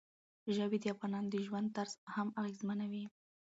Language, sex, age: Pashto, female, 19-29